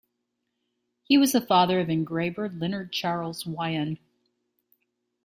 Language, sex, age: English, female, 50-59